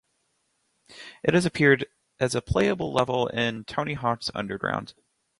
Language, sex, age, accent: English, male, 19-29, United States English